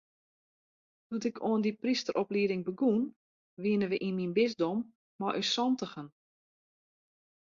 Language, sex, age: Western Frisian, female, 40-49